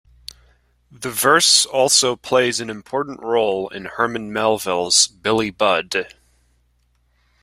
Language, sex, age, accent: English, male, 19-29, United States English